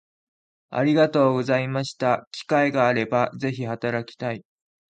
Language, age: Japanese, 19-29